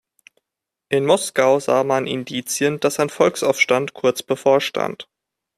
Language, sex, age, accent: German, male, 30-39, Deutschland Deutsch